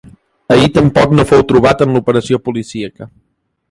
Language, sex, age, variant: Catalan, male, 19-29, Central